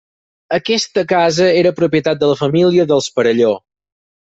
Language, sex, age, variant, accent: Catalan, male, 30-39, Balear, mallorquí